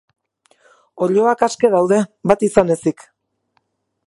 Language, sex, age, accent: Basque, female, 40-49, Erdialdekoa edo Nafarra (Gipuzkoa, Nafarroa)